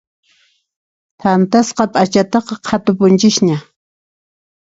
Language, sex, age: Puno Quechua, female, 60-69